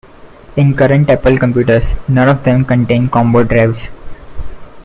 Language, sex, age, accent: English, male, 19-29, India and South Asia (India, Pakistan, Sri Lanka)